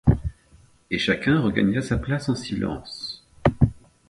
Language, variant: French, Français de métropole